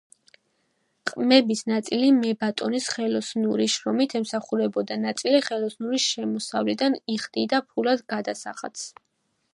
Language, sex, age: Georgian, female, 19-29